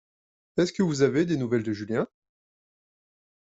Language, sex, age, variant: French, male, 30-39, Français de métropole